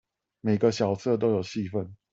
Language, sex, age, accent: Chinese, male, 30-39, 出生地：新北市